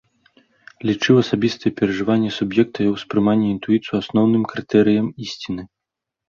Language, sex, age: Belarusian, male, 19-29